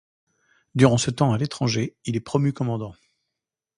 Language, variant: French, Français de métropole